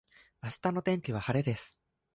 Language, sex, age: Japanese, male, under 19